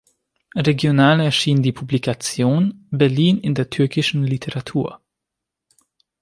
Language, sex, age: German, male, 19-29